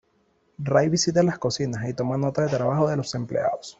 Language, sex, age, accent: Spanish, male, 30-39, Caribe: Cuba, Venezuela, Puerto Rico, República Dominicana, Panamá, Colombia caribeña, México caribeño, Costa del golfo de México